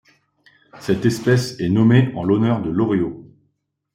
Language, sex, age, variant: French, male, 19-29, Français de métropole